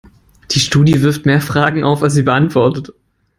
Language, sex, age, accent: German, male, 19-29, Deutschland Deutsch